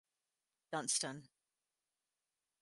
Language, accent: English, United States English